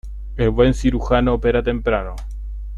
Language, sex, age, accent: Spanish, male, 30-39, Chileno: Chile, Cuyo